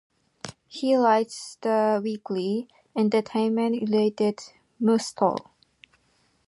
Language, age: English, 19-29